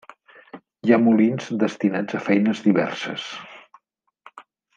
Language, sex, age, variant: Catalan, male, 50-59, Central